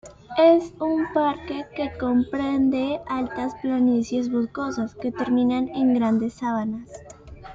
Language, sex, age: Spanish, female, under 19